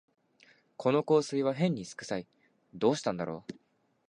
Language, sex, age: Japanese, male, 19-29